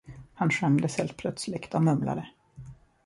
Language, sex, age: Swedish, male, 30-39